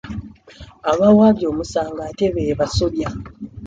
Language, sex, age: Ganda, male, 19-29